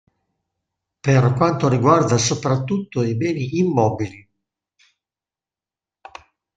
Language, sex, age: Italian, male, 40-49